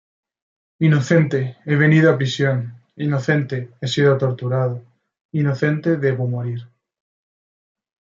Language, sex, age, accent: Spanish, male, 19-29, España: Centro-Sur peninsular (Madrid, Toledo, Castilla-La Mancha)